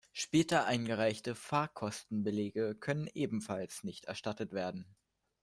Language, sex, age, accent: German, male, under 19, Deutschland Deutsch